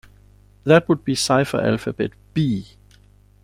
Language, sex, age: English, male, 40-49